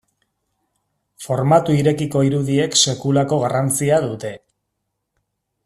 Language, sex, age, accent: Basque, male, 40-49, Erdialdekoa edo Nafarra (Gipuzkoa, Nafarroa)